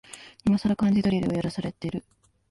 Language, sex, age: Japanese, female, 19-29